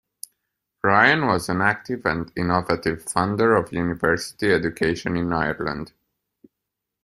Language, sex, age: English, male, 19-29